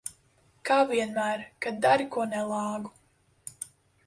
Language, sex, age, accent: Latvian, female, 19-29, Riga